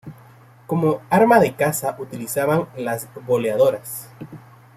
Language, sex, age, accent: Spanish, male, 30-39, América central